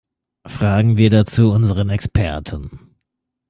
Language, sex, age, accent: German, male, 30-39, Deutschland Deutsch